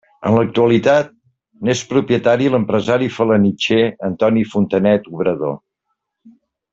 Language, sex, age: Catalan, male, 50-59